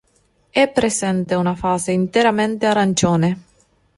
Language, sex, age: Italian, female, 30-39